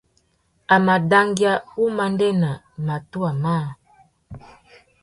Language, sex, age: Tuki, female, 30-39